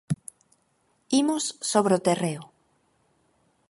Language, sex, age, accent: Galician, female, 30-39, Normativo (estándar)